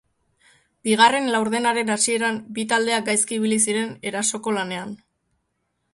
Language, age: Basque, 19-29